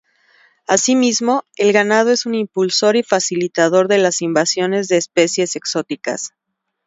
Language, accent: Spanish, México